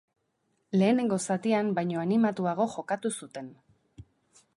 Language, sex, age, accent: Basque, female, 30-39, Erdialdekoa edo Nafarra (Gipuzkoa, Nafarroa)